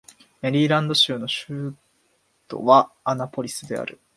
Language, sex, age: Japanese, male, 19-29